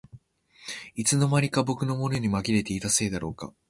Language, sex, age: Japanese, male, 19-29